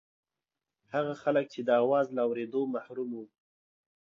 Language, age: Pashto, 30-39